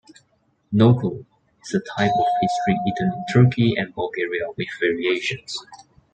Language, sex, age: English, male, 19-29